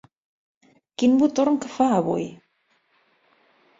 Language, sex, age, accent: Catalan, female, 30-39, Garrotxi